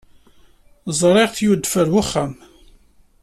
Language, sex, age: Kabyle, male, 40-49